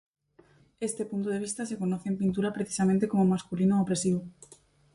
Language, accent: Spanish, España: Sur peninsular (Andalucia, Extremadura, Murcia)